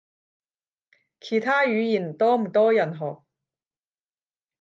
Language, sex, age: Cantonese, female, 30-39